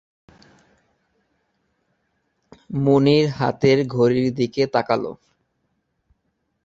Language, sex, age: Bengali, female, 19-29